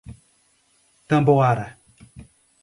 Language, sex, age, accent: Portuguese, male, 30-39, Nordestino